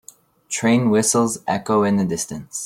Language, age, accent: English, 19-29, United States English